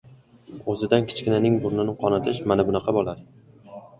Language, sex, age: Uzbek, male, 19-29